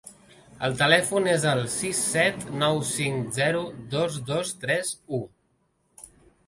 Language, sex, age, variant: Catalan, male, 30-39, Central